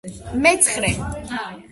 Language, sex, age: Georgian, female, 60-69